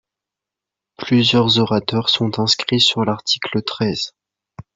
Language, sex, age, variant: French, male, under 19, Français de métropole